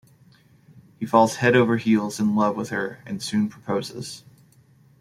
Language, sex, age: English, male, 30-39